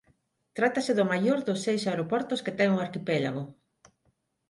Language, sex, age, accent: Galician, female, 50-59, Neofalante